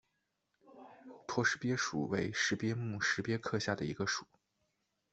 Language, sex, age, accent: Chinese, male, 19-29, 出生地：辽宁省